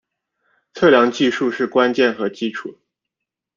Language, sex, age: Chinese, male, 40-49